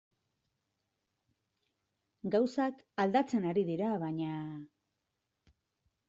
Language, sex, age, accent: Basque, female, 40-49, Mendebalekoa (Araba, Bizkaia, Gipuzkoako mendebaleko herri batzuk)